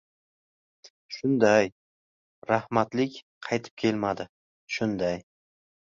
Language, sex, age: Uzbek, male, 30-39